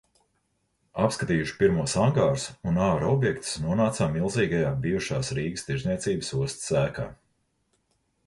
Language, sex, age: Latvian, male, 40-49